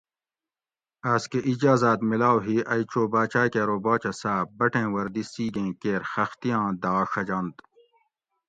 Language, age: Gawri, 40-49